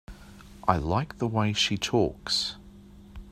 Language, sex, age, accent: English, male, 50-59, Australian English